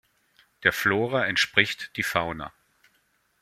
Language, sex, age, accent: German, male, 40-49, Deutschland Deutsch